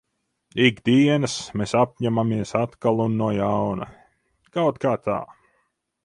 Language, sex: Latvian, male